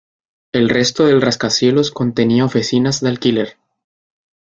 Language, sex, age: Spanish, male, 19-29